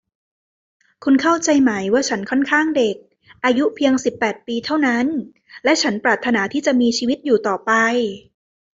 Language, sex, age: Thai, female, 19-29